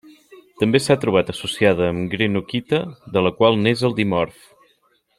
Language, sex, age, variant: Catalan, male, 30-39, Central